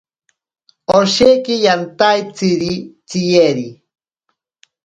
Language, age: Ashéninka Perené, 40-49